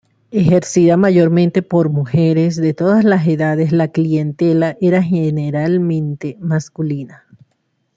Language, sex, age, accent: Spanish, female, 30-39, Caribe: Cuba, Venezuela, Puerto Rico, República Dominicana, Panamá, Colombia caribeña, México caribeño, Costa del golfo de México